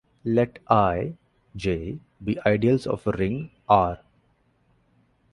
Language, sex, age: English, male, 19-29